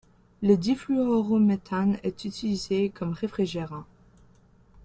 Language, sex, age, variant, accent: French, female, under 19, Français d'Amérique du Nord, Français du Canada